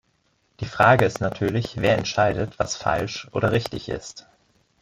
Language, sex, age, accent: German, male, 19-29, Deutschland Deutsch